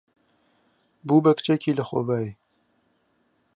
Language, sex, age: Central Kurdish, male, 19-29